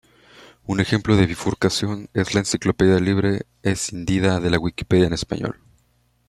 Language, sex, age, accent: Spanish, male, 19-29, México